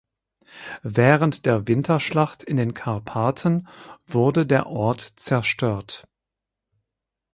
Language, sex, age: German, male, 50-59